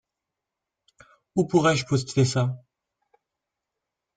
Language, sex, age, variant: French, male, 19-29, Français de métropole